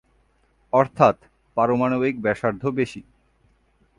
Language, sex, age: Bengali, male, 30-39